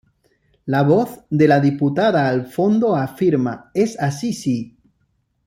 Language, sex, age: Spanish, male, 30-39